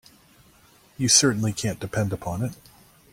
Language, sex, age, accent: English, male, 30-39, United States English